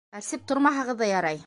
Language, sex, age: Bashkir, female, 30-39